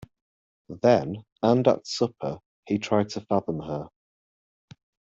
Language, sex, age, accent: English, male, 30-39, England English